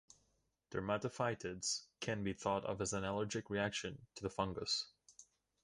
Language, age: English, 19-29